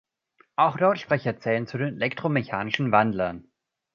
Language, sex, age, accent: German, male, 30-39, Deutschland Deutsch